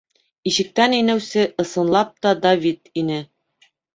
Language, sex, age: Bashkir, female, 30-39